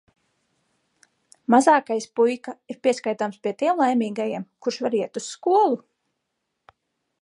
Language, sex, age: Latvian, female, 30-39